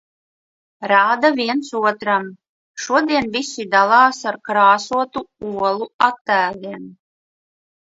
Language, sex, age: Latvian, female, 40-49